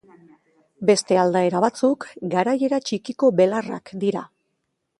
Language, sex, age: Basque, female, 50-59